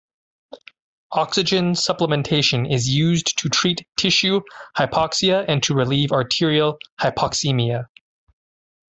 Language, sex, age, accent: English, male, 30-39, United States English